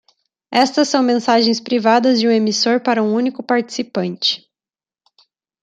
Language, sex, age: Portuguese, female, 30-39